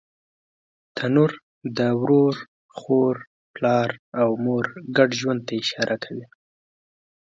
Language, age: Pashto, 19-29